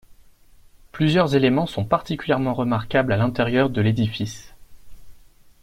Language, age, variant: French, 19-29, Français de métropole